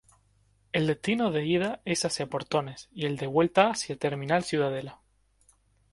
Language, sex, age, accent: Spanish, male, 19-29, España: Islas Canarias